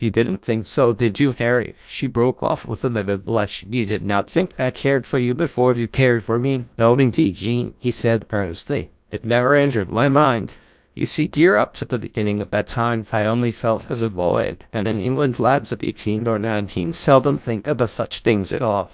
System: TTS, GlowTTS